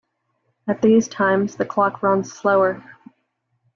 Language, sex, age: English, female, 30-39